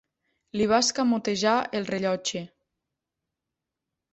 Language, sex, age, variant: Catalan, female, 19-29, Nord-Occidental